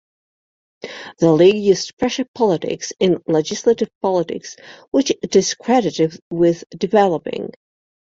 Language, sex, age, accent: English, female, 40-49, England English